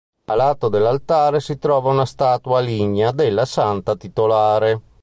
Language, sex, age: Italian, male, 50-59